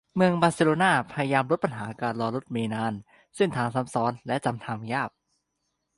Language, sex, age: Thai, male, 19-29